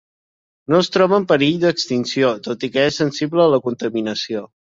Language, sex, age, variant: Catalan, male, 19-29, Central